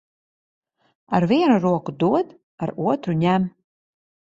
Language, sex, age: Latvian, female, 40-49